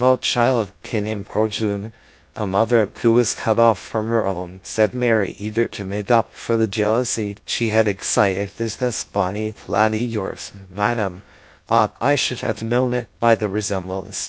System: TTS, GlowTTS